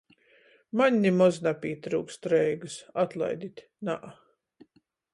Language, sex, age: Latgalian, female, 40-49